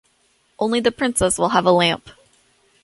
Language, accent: English, United States English